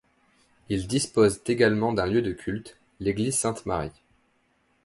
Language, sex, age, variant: French, male, 19-29, Français de métropole